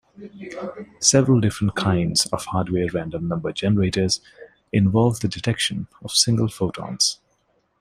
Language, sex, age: English, male, 19-29